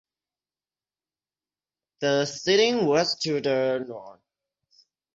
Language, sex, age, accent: English, male, under 19, United States English; England English